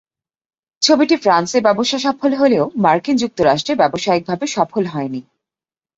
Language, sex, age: Bengali, female, 30-39